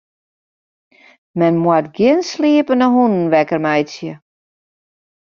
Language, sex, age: Western Frisian, female, 50-59